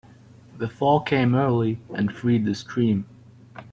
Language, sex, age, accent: English, male, 19-29, United States English